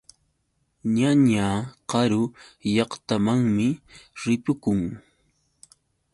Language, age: Yauyos Quechua, 30-39